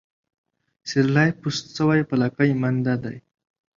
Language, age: Pashto, 19-29